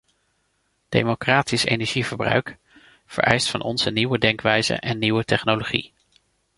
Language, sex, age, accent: Dutch, male, 40-49, Nederlands Nederlands